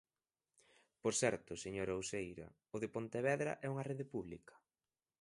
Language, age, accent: Galician, 19-29, Atlántico (seseo e gheada)